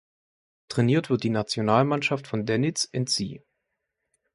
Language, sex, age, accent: German, male, 19-29, Deutschland Deutsch